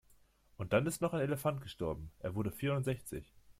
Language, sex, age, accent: German, male, 19-29, Deutschland Deutsch